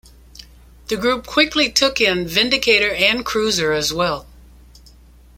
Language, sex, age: English, female, 70-79